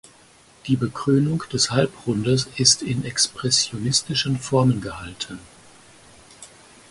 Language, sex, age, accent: German, male, 50-59, Deutschland Deutsch